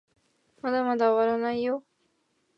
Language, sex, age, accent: Japanese, female, 19-29, 標準語